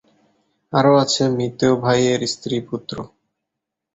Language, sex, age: Bengali, male, under 19